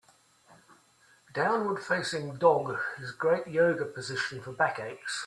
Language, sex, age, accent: English, male, 60-69, Australian English